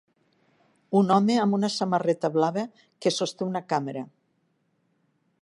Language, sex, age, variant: Catalan, female, 60-69, Nord-Occidental